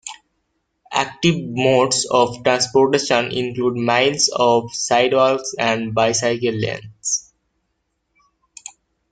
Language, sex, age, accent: English, male, 19-29, United States English